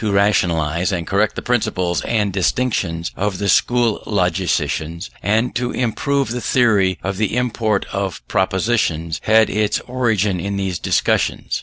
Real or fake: real